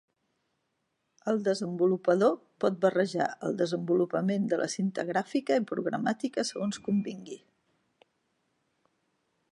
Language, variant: Catalan, Central